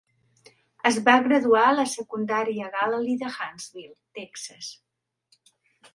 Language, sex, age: Catalan, female, 60-69